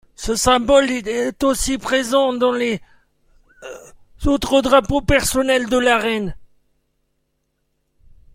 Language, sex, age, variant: French, male, 40-49, Français de métropole